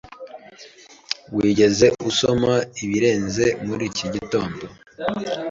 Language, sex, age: Kinyarwanda, male, 19-29